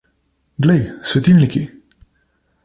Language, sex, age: Slovenian, male, 30-39